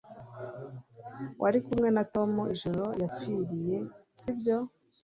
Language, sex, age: Kinyarwanda, female, 30-39